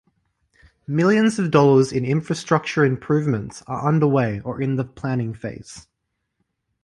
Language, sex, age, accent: English, male, 19-29, Australian English